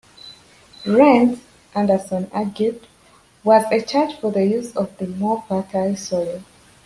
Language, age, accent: English, 19-29, United States English